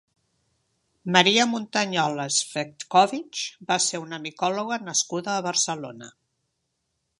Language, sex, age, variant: Catalan, female, 70-79, Central